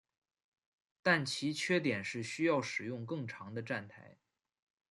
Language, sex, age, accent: Chinese, male, 19-29, 出生地：河南省